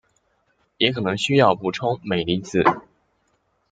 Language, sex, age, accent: Chinese, male, 19-29, 出生地：山东省